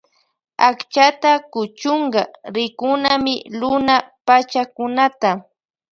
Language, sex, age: Loja Highland Quichua, female, 19-29